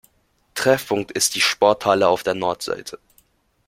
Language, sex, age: German, male, 19-29